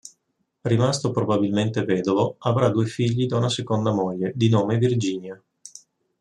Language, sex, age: Italian, male, 50-59